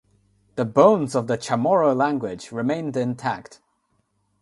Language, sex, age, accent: English, male, 19-29, England English; India and South Asia (India, Pakistan, Sri Lanka)